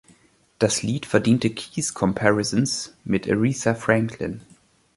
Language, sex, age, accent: German, male, 19-29, Deutschland Deutsch